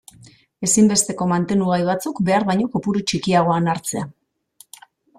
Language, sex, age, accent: Basque, female, 40-49, Mendebalekoa (Araba, Bizkaia, Gipuzkoako mendebaleko herri batzuk)